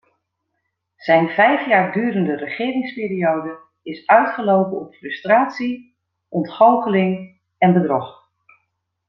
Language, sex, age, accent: Dutch, female, 40-49, Nederlands Nederlands